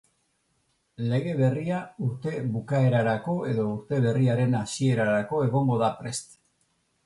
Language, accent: Basque, Mendebalekoa (Araba, Bizkaia, Gipuzkoako mendebaleko herri batzuk)